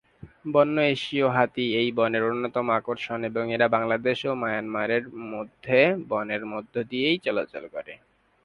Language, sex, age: Bengali, male, 19-29